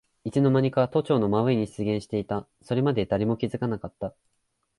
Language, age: Japanese, 19-29